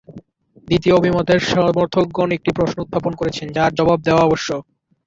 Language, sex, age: Bengali, male, under 19